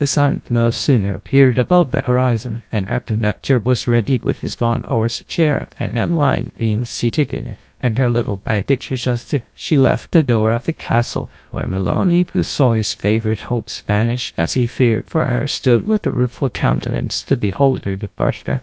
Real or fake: fake